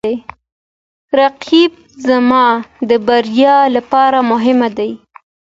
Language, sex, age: Pashto, female, 19-29